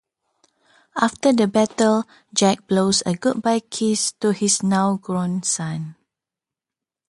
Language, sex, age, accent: English, female, 30-39, Malaysian English